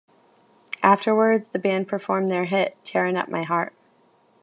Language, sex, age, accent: English, female, 19-29, United States English